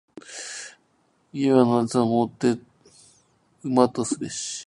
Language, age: Japanese, 19-29